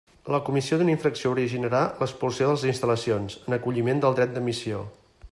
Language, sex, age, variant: Catalan, male, 50-59, Central